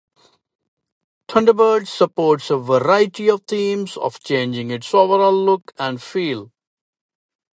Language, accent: English, India and South Asia (India, Pakistan, Sri Lanka)